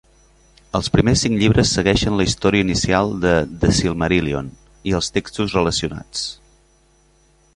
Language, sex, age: Catalan, male, 30-39